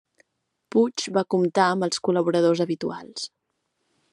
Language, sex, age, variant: Catalan, female, 19-29, Central